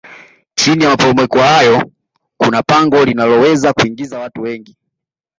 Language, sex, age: Swahili, male, 19-29